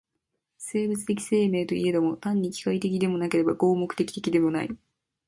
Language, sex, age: Japanese, female, 19-29